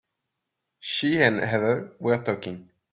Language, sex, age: English, male, 19-29